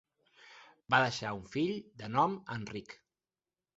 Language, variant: Catalan, Central